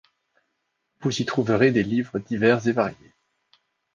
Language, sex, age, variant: French, male, 40-49, Français de métropole